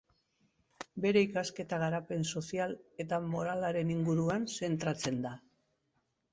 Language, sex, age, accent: Basque, female, 70-79, Mendebalekoa (Araba, Bizkaia, Gipuzkoako mendebaleko herri batzuk)